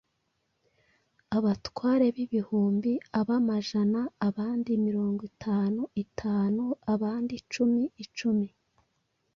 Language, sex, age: Kinyarwanda, female, 30-39